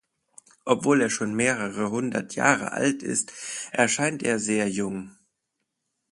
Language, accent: German, Deutschland Deutsch